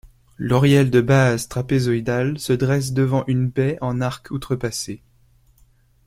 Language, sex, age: French, male, 19-29